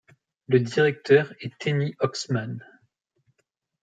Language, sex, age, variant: French, male, 19-29, Français de métropole